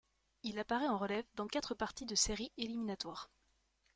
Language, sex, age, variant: French, female, 19-29, Français de métropole